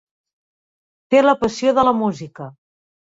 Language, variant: Catalan, Central